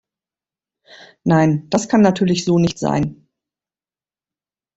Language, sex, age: German, female, 50-59